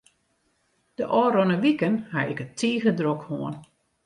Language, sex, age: Western Frisian, female, 60-69